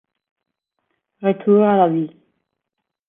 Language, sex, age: Italian, female, 30-39